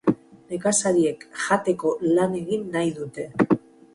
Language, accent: Basque, Mendebalekoa (Araba, Bizkaia, Gipuzkoako mendebaleko herri batzuk)